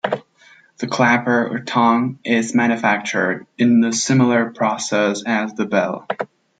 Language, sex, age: English, male, 19-29